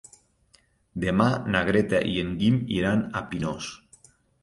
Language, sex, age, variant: Catalan, male, 40-49, Nord-Occidental